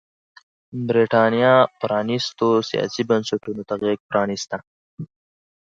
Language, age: Pashto, 19-29